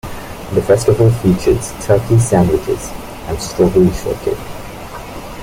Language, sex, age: English, male, 19-29